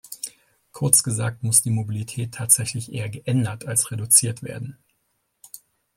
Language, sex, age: German, male, 30-39